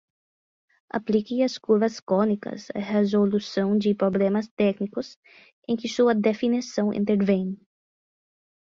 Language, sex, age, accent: Portuguese, female, 19-29, Gaucho